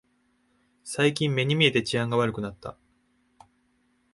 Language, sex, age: Japanese, male, 19-29